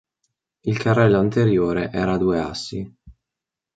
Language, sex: Italian, male